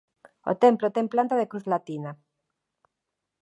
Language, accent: Galician, Normativo (estándar)